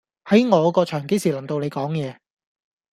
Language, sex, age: Cantonese, male, 19-29